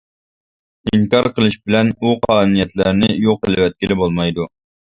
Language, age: Uyghur, 19-29